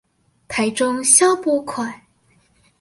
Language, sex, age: Chinese, female, under 19